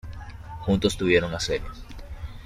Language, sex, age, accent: Spanish, male, 19-29, México